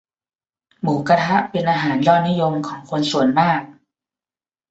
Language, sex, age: Thai, male, 30-39